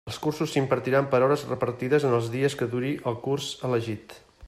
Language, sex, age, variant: Catalan, male, 50-59, Central